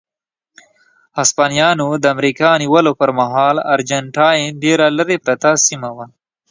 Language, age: Pashto, 19-29